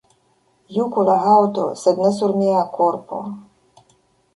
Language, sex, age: Esperanto, female, 30-39